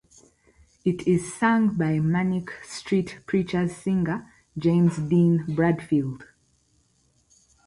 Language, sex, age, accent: English, female, 19-29, England English